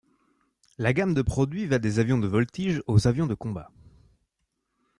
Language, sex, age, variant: French, male, 19-29, Français de métropole